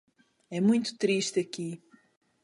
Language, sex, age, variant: Portuguese, female, 40-49, Portuguese (Portugal)